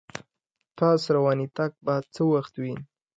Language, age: Pashto, 19-29